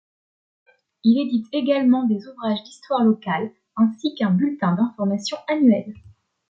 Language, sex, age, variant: French, female, 19-29, Français de métropole